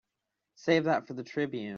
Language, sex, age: English, male, 19-29